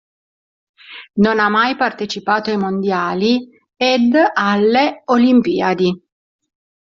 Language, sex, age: Italian, female, 50-59